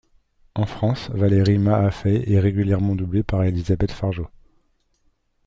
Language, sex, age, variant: French, male, 40-49, Français de métropole